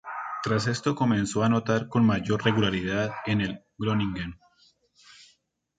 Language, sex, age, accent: Spanish, male, 30-39, Andino-Pacífico: Colombia, Perú, Ecuador, oeste de Bolivia y Venezuela andina